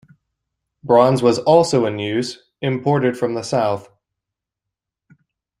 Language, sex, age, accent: English, male, 19-29, United States English